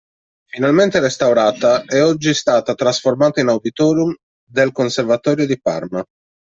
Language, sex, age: Italian, male, 30-39